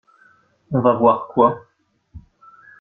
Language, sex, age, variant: French, male, 19-29, Français de métropole